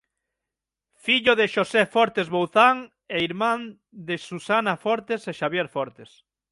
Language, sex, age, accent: Galician, male, 30-39, Atlántico (seseo e gheada); Central (gheada); Normativo (estándar)